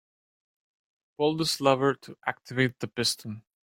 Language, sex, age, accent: English, male, 19-29, United States English